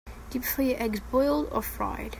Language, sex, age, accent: English, female, under 19, England English